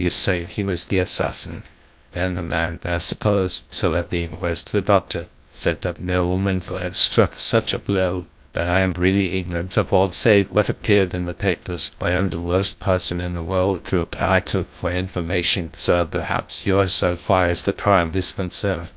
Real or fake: fake